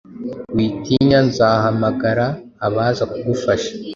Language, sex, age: Kinyarwanda, male, 19-29